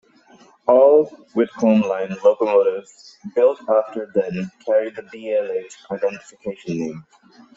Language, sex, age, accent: English, male, 19-29, England English